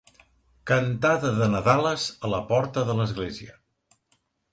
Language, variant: Catalan, Central